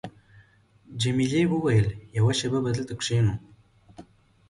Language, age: Pashto, 30-39